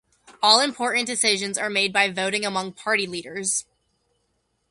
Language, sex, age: English, female, under 19